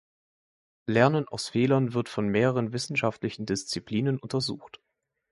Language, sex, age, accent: German, male, 19-29, Deutschland Deutsch